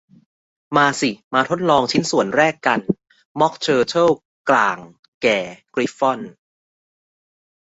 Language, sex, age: Thai, male, 30-39